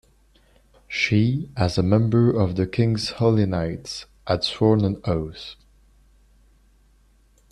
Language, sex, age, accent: English, male, 19-29, England English